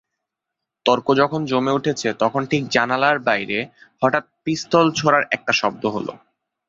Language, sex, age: Bengali, male, 19-29